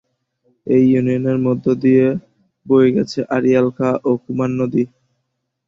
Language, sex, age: Bengali, male, 19-29